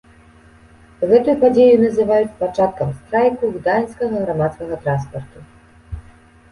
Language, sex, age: Belarusian, female, 19-29